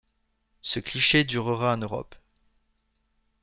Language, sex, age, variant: French, male, 19-29, Français de métropole